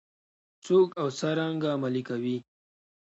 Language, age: Pashto, 30-39